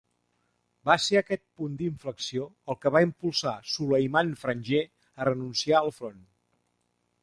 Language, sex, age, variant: Catalan, male, 50-59, Central